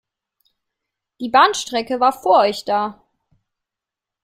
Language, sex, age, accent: German, female, 19-29, Deutschland Deutsch